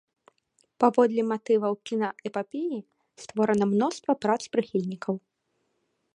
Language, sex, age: Belarusian, female, 19-29